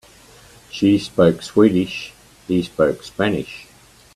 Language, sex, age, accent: English, male, 80-89, Australian English